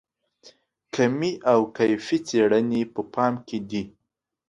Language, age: Pashto, 19-29